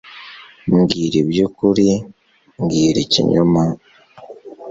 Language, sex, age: Kinyarwanda, male, 19-29